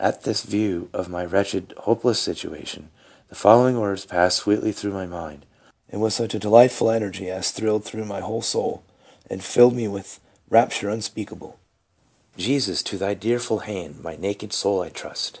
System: none